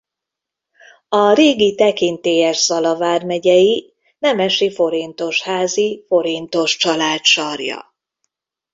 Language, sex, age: Hungarian, female, 50-59